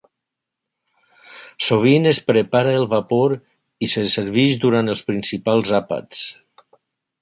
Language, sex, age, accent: Catalan, male, 60-69, valencià